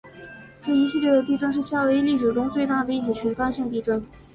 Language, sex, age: Chinese, female, 19-29